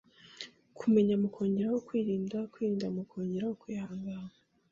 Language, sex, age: Kinyarwanda, female, 50-59